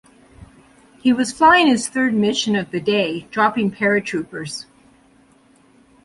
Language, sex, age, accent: English, female, 50-59, United States English